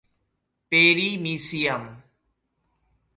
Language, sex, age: Bengali, male, 19-29